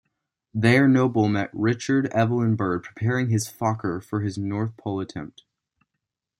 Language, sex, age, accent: English, male, under 19, United States English